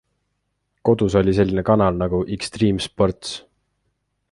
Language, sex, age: Estonian, male, 19-29